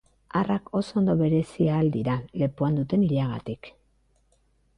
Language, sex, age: Basque, female, 40-49